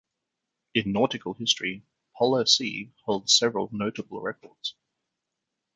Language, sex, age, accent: English, male, 30-39, Australian English